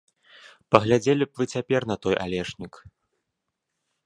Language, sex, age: Belarusian, male, 19-29